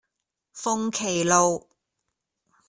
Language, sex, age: Cantonese, female, 40-49